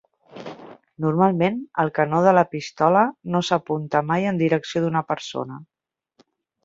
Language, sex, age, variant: Catalan, female, 40-49, Central